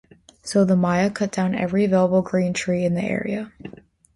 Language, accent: English, United States English